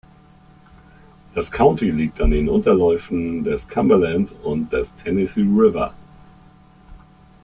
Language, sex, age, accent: German, male, 50-59, Deutschland Deutsch